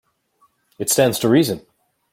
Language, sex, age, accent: English, male, 40-49, Canadian English